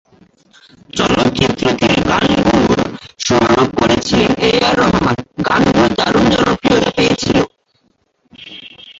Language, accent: Bengali, Bengali